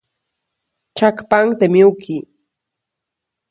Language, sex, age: Copainalá Zoque, female, 19-29